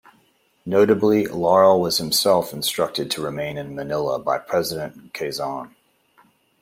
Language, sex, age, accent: English, male, 40-49, United States English